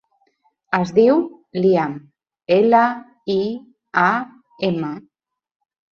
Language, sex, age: Catalan, female, 30-39